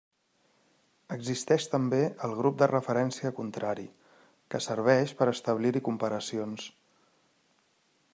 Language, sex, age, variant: Catalan, male, 30-39, Central